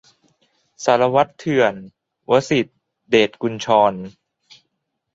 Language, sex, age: Thai, male, 19-29